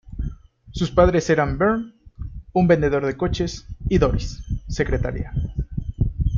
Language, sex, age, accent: Spanish, male, 19-29, México